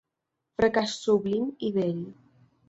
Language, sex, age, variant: Catalan, female, 19-29, Balear